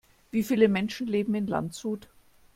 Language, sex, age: German, female, 50-59